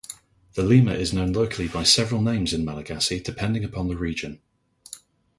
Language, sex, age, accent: English, male, 30-39, England English